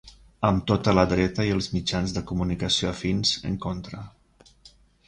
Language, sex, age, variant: Catalan, male, 50-59, Central